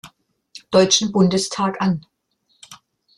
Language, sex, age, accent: German, female, 60-69, Deutschland Deutsch